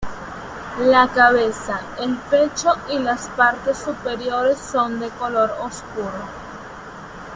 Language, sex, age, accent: Spanish, female, under 19, Caribe: Cuba, Venezuela, Puerto Rico, República Dominicana, Panamá, Colombia caribeña, México caribeño, Costa del golfo de México